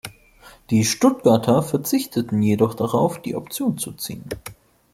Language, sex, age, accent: German, male, 19-29, Deutschland Deutsch